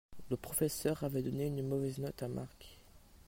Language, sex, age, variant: French, male, under 19, Français de métropole